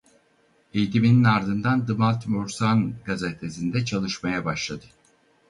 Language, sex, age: Turkish, male, 60-69